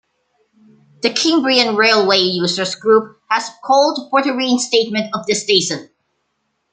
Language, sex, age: English, male, 19-29